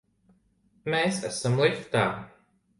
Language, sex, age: Latvian, male, 30-39